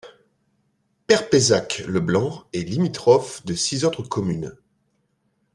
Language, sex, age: French, male, 40-49